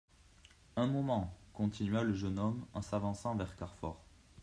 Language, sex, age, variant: French, male, 19-29, Français de métropole